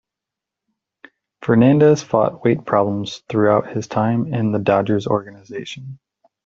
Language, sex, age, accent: English, male, 30-39, United States English